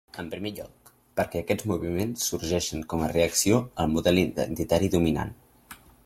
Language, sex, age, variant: Catalan, male, under 19, Central